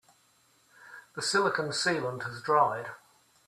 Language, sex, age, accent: English, male, 60-69, Australian English